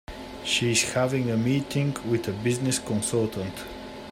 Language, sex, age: English, male, 30-39